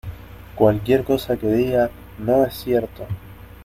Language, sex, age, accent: Spanish, male, 19-29, Rioplatense: Argentina, Uruguay, este de Bolivia, Paraguay